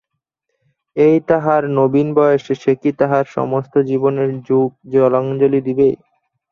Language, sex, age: Bengali, male, under 19